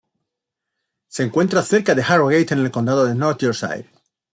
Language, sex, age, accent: Spanish, male, 40-49, España: Centro-Sur peninsular (Madrid, Toledo, Castilla-La Mancha)